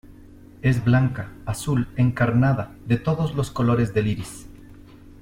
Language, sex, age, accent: Spanish, male, 40-49, Andino-Pacífico: Colombia, Perú, Ecuador, oeste de Bolivia y Venezuela andina